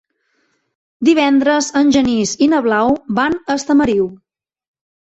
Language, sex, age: Catalan, female, 30-39